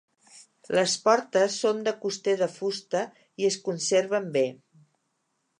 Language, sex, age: Catalan, female, 60-69